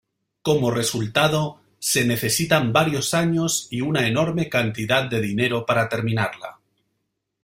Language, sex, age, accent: Spanish, male, 40-49, España: Norte peninsular (Asturias, Castilla y León, Cantabria, País Vasco, Navarra, Aragón, La Rioja, Guadalajara, Cuenca)